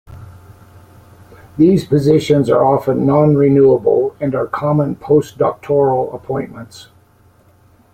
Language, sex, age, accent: English, male, 60-69, Canadian English